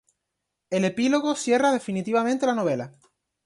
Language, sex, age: Spanish, male, 19-29